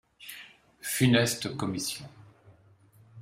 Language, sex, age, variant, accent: French, male, 50-59, Français d'Europe, Français de Suisse